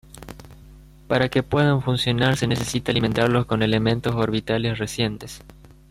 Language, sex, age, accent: Spanish, male, under 19, Rioplatense: Argentina, Uruguay, este de Bolivia, Paraguay